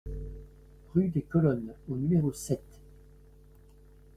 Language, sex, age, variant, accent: French, male, 60-69, Français d'Europe, Français de Belgique